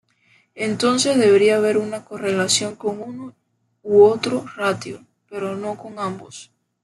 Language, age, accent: Spanish, 19-29, Caribe: Cuba, Venezuela, Puerto Rico, República Dominicana, Panamá, Colombia caribeña, México caribeño, Costa del golfo de México